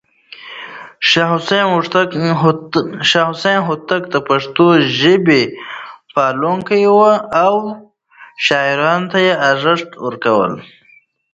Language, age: Pashto, 19-29